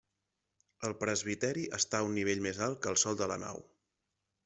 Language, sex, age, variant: Catalan, male, 30-39, Central